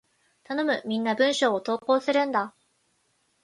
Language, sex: Japanese, female